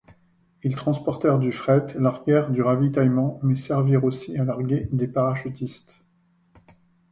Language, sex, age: French, male, 50-59